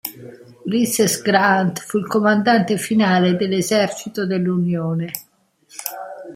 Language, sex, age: Italian, female, 60-69